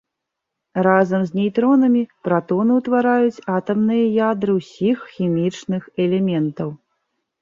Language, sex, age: Belarusian, female, 30-39